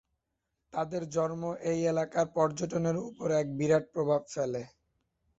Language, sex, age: Bengali, male, 19-29